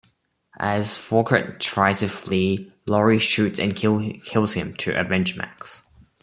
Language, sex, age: English, male, 19-29